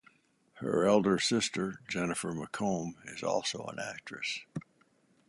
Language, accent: English, United States English